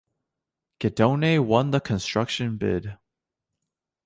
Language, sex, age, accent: English, male, under 19, United States English